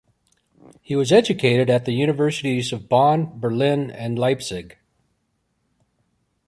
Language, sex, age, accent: English, male, 60-69, United States English